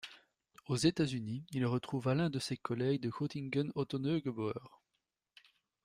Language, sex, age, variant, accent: French, male, 30-39, Français d'Europe, Français de Belgique